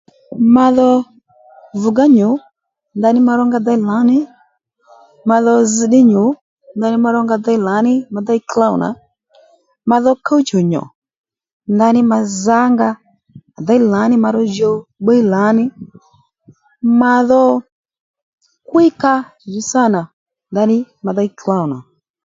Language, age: Lendu, 19-29